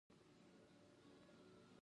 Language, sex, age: Pashto, female, 30-39